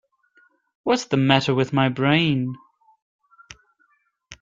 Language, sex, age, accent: English, male, 30-39, England English